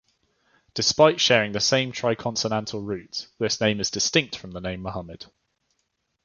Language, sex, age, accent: English, male, 19-29, England English